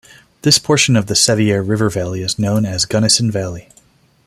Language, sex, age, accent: English, male, 30-39, United States English